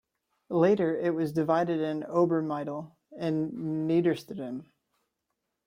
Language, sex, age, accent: English, male, 19-29, United States English